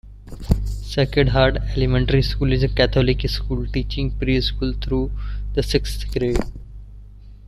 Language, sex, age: English, male, 19-29